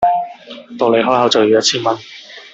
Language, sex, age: Cantonese, male, 19-29